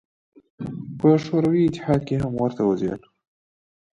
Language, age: Pashto, 19-29